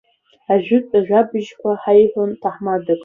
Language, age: Abkhazian, under 19